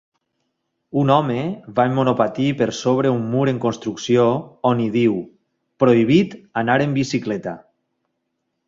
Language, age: Catalan, 40-49